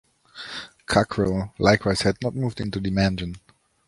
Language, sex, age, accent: English, male, 30-39, United States English